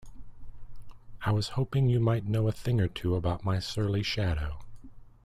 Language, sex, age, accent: English, male, 30-39, United States English